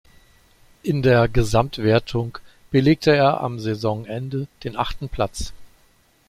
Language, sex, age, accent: German, male, 50-59, Deutschland Deutsch